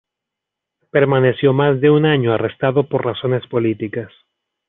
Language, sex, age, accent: Spanish, male, 30-39, América central